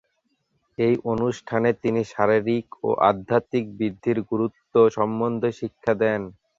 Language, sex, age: Bengali, male, 19-29